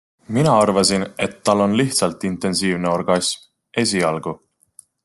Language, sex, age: Estonian, male, 30-39